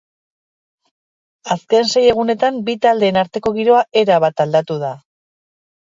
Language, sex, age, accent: Basque, female, 40-49, Erdialdekoa edo Nafarra (Gipuzkoa, Nafarroa)